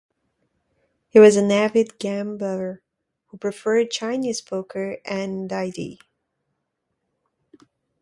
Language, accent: English, Irish English